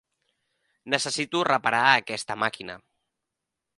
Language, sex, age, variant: Catalan, male, 19-29, Central